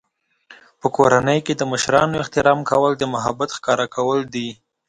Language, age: Pashto, 19-29